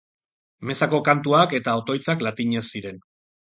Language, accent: Basque, Erdialdekoa edo Nafarra (Gipuzkoa, Nafarroa)